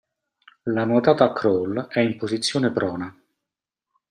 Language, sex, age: Italian, male, 40-49